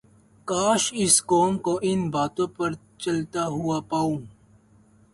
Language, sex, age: Urdu, male, 19-29